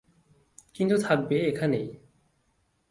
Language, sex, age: Bengali, male, 19-29